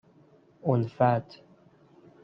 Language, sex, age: Persian, male, 19-29